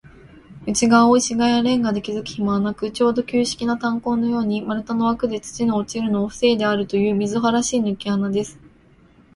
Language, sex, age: Japanese, female, 19-29